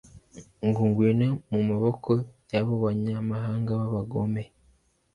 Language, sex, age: Kinyarwanda, male, 19-29